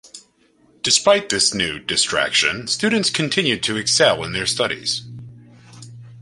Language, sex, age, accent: English, male, 30-39, United States English